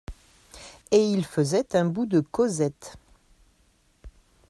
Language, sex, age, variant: French, female, 60-69, Français de métropole